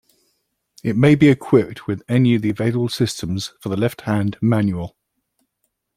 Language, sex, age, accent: English, male, 40-49, England English